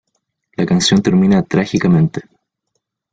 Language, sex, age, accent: Spanish, male, 19-29, Chileno: Chile, Cuyo